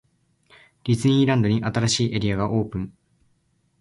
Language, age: Japanese, 19-29